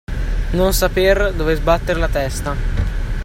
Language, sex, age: Italian, male, 50-59